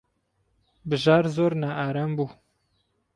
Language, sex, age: Central Kurdish, male, 19-29